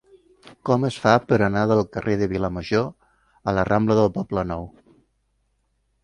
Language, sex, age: Catalan, male, 70-79